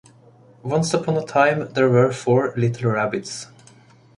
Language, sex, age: English, male, 30-39